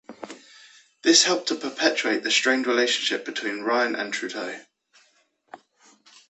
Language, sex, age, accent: English, male, under 19, England English